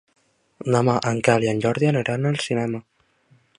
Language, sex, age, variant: Catalan, male, 19-29, Central